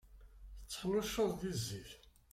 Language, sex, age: Kabyle, male, 50-59